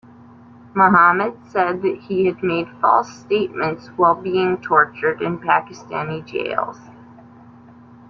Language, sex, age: English, female, 30-39